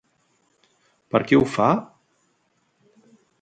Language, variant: Catalan, Central